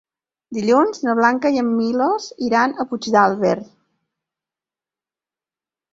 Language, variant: Catalan, Balear